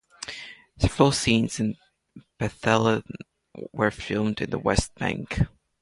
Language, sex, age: English, male, under 19